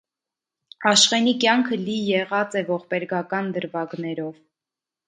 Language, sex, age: Armenian, female, 19-29